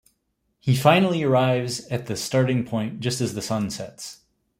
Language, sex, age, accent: English, male, 30-39, United States English